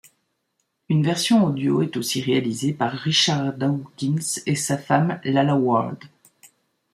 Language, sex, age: French, female, 60-69